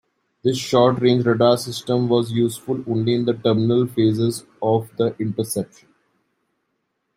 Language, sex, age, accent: English, male, 19-29, India and South Asia (India, Pakistan, Sri Lanka)